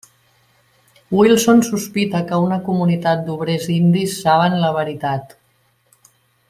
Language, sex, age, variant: Catalan, female, 50-59, Central